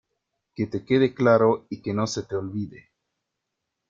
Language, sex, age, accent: Spanish, male, 19-29, Rioplatense: Argentina, Uruguay, este de Bolivia, Paraguay